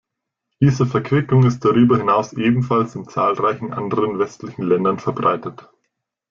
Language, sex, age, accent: German, male, 19-29, Deutschland Deutsch